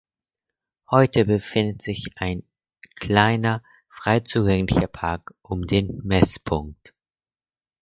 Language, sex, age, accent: German, male, under 19, Deutschland Deutsch